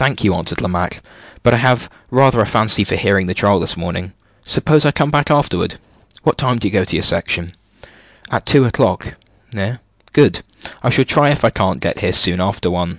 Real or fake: real